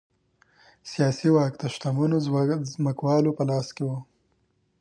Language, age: Pashto, 19-29